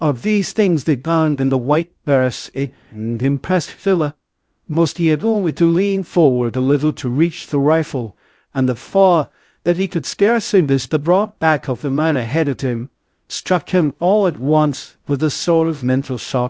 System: TTS, VITS